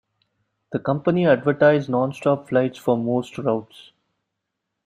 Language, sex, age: English, male, 19-29